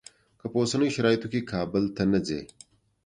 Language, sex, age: Pashto, male, 30-39